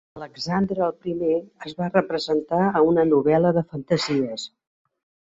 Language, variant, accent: Catalan, Central, central